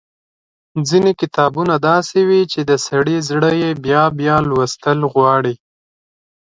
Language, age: Pashto, 19-29